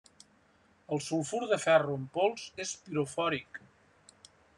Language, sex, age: Catalan, male, 70-79